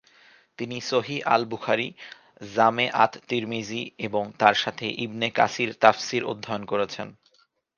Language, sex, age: Bengali, male, 19-29